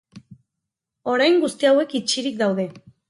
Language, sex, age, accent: Basque, female, 30-39, Erdialdekoa edo Nafarra (Gipuzkoa, Nafarroa)